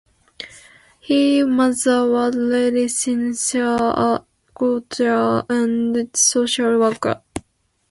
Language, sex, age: English, female, 19-29